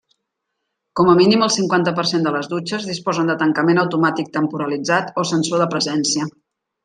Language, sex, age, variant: Catalan, female, 50-59, Central